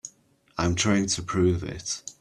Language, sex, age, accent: English, male, 30-39, England English